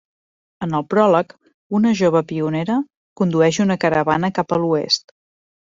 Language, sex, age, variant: Catalan, female, 40-49, Central